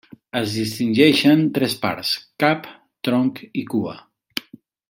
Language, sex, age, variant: Catalan, male, 50-59, Central